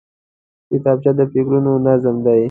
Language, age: Pashto, 19-29